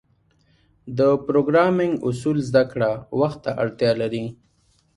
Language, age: Pashto, 19-29